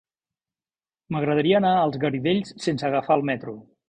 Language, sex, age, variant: Catalan, male, 50-59, Central